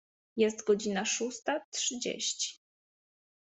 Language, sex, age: Polish, female, 30-39